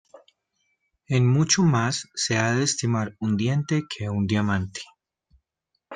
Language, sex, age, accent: Spanish, male, 30-39, Andino-Pacífico: Colombia, Perú, Ecuador, oeste de Bolivia y Venezuela andina